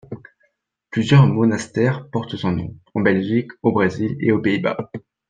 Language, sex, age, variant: French, male, 19-29, Français de métropole